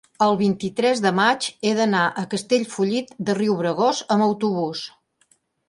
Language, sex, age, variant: Catalan, female, 50-59, Central